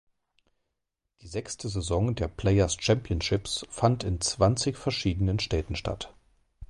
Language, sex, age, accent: German, male, 40-49, Deutschland Deutsch